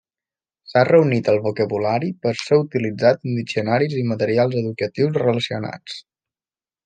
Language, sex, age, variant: Catalan, male, 19-29, Balear